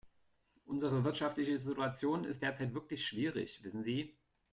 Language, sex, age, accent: German, male, 30-39, Deutschland Deutsch